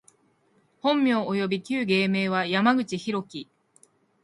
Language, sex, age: Japanese, female, 19-29